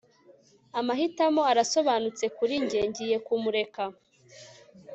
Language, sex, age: Kinyarwanda, female, 19-29